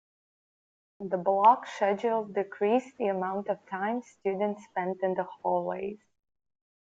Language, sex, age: English, female, under 19